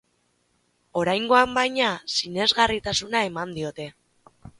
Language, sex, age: Basque, female, 19-29